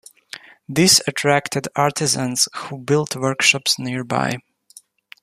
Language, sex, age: English, male, 19-29